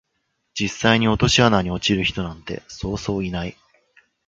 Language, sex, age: Japanese, male, under 19